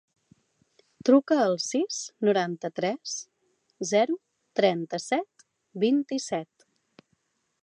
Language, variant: Catalan, Central